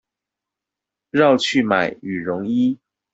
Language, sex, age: Chinese, male, 19-29